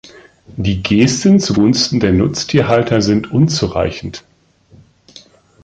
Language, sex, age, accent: German, male, 50-59, Deutschland Deutsch